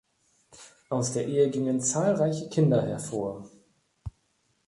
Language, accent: German, Deutschland Deutsch